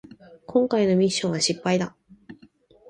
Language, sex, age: Japanese, female, 19-29